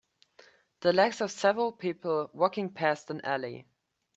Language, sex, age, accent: English, male, 19-29, United States English